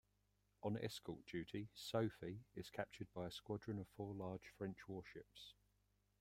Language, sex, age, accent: English, male, 50-59, England English